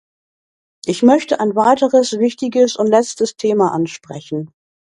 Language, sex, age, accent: German, female, 60-69, Deutschland Deutsch